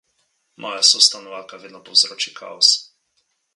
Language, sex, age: Slovenian, male, 19-29